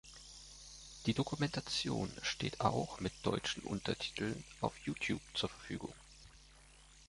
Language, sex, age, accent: German, male, 40-49, Deutschland Deutsch